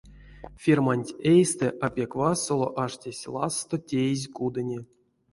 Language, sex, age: Erzya, male, 30-39